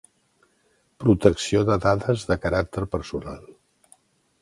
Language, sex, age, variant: Catalan, male, 60-69, Central